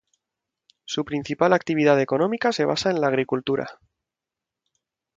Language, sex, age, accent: Spanish, male, 19-29, España: Centro-Sur peninsular (Madrid, Toledo, Castilla-La Mancha)